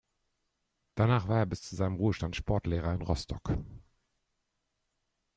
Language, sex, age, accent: German, male, 30-39, Deutschland Deutsch